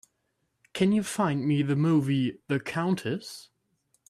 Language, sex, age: English, male, under 19